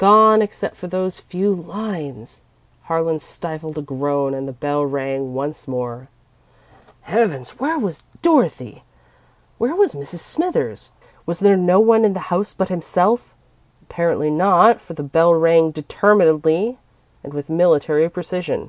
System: none